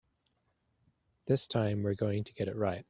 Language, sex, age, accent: English, male, 30-39, New Zealand English